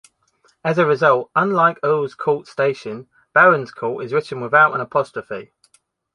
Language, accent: English, England English